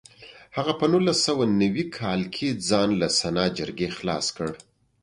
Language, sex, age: Pashto, male, 30-39